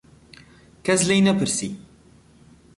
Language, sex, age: Central Kurdish, male, 19-29